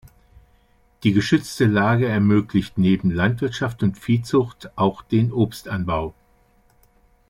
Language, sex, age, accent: German, male, 60-69, Deutschland Deutsch